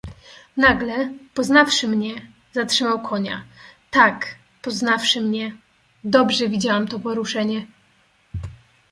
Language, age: Polish, 19-29